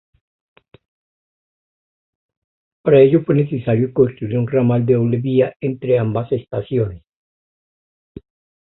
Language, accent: Spanish, Andino-Pacífico: Colombia, Perú, Ecuador, oeste de Bolivia y Venezuela andina